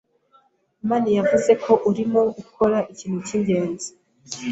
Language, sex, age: Kinyarwanda, female, 19-29